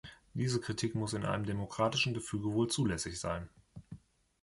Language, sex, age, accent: German, male, 30-39, Deutschland Deutsch